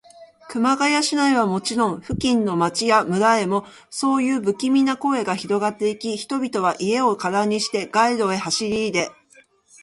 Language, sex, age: Japanese, female, 40-49